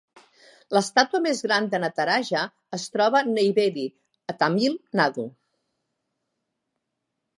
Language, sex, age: Catalan, female, 50-59